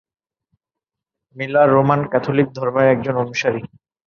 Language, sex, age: Bengali, male, 19-29